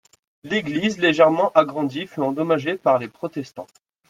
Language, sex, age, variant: French, male, 19-29, Français de métropole